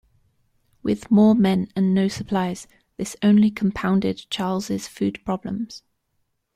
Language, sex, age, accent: English, female, 19-29, England English